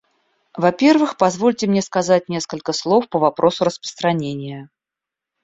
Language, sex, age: Russian, female, 40-49